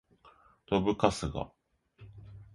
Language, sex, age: Japanese, male, 30-39